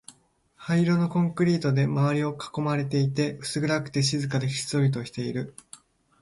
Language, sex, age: Japanese, male, under 19